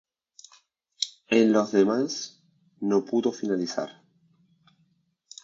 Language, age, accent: Spanish, 19-29, Rioplatense: Argentina, Uruguay, este de Bolivia, Paraguay